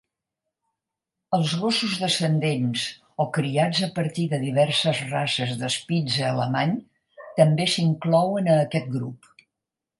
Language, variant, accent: Catalan, Central, central